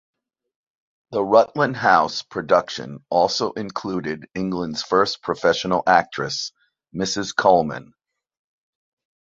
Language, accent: English, United States English